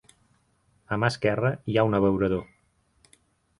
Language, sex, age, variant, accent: Catalan, male, 30-39, Central, tarragoní